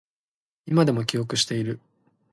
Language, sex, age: Japanese, male, 19-29